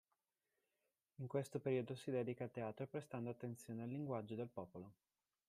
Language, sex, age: Italian, male, 30-39